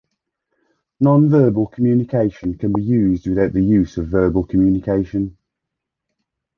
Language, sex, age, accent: English, male, 30-39, England English